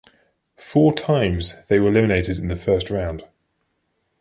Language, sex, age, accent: English, male, 30-39, England English